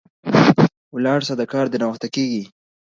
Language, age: Pashto, 19-29